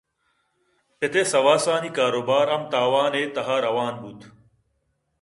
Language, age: Eastern Balochi, 30-39